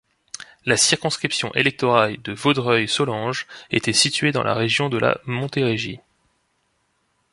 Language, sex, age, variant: French, male, 19-29, Français de métropole